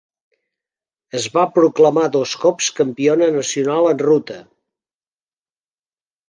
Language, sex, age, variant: Catalan, male, 50-59, Nord-Occidental